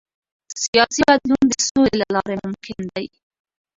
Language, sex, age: Pashto, female, 19-29